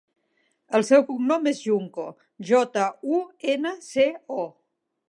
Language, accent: Catalan, central; nord-occidental